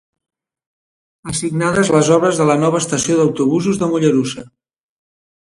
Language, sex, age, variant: Catalan, male, 60-69, Central